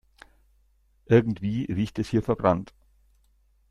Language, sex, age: German, male, 60-69